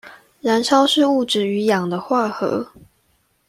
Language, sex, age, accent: Chinese, female, 19-29, 出生地：宜蘭縣